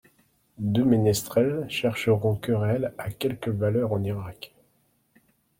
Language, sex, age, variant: French, male, 50-59, Français de métropole